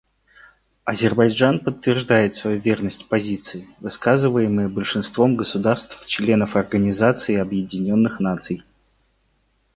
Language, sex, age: Russian, male, 40-49